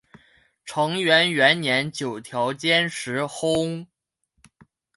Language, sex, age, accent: Chinese, male, 19-29, 出生地：黑龙江省